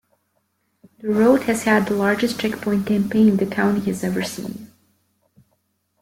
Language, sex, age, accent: English, female, 19-29, United States English